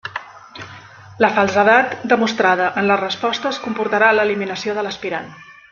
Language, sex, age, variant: Catalan, female, 40-49, Central